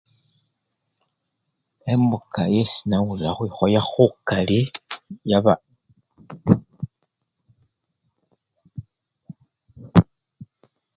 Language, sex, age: Luyia, male, 60-69